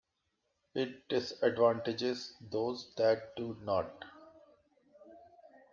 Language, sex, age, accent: English, male, 40-49, India and South Asia (India, Pakistan, Sri Lanka)